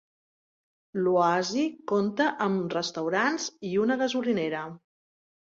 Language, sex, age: Catalan, female, 60-69